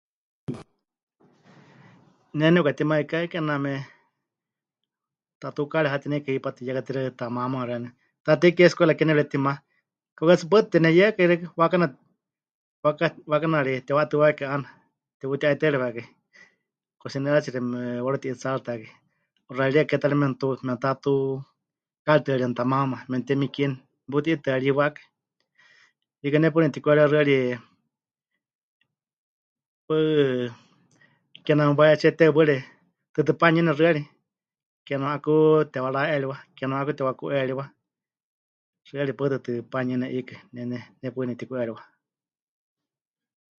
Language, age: Huichol, 50-59